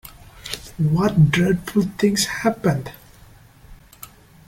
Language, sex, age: English, male, 19-29